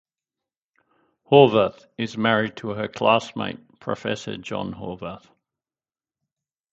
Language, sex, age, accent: English, male, 60-69, Australian English